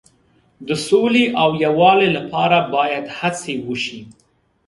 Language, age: Pashto, 19-29